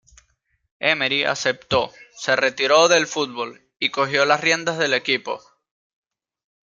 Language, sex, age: Spanish, male, 19-29